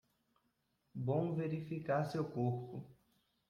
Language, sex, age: Portuguese, male, 19-29